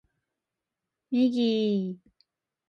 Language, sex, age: Japanese, female, under 19